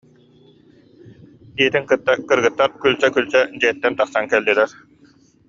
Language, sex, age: Yakut, male, 30-39